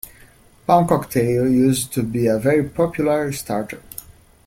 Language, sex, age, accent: English, male, 30-39, United States English